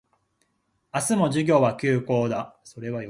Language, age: Japanese, 19-29